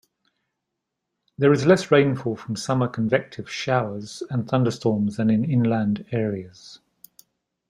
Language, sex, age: English, male, 60-69